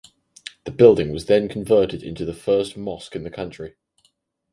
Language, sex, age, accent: English, male, under 19, England English